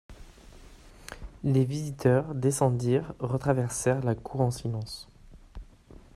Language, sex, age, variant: French, male, 19-29, Français de métropole